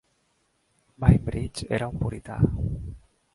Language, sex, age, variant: Catalan, male, 40-49, Nord-Occidental